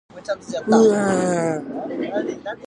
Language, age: Japanese, 19-29